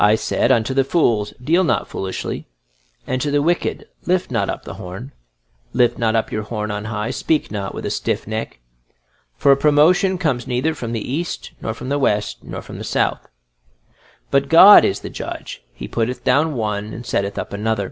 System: none